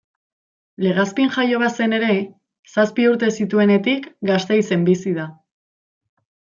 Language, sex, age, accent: Basque, female, 19-29, Mendebalekoa (Araba, Bizkaia, Gipuzkoako mendebaleko herri batzuk)